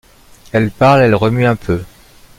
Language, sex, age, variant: French, male, 50-59, Français de métropole